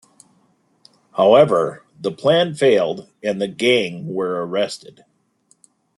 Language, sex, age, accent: English, male, 60-69, United States English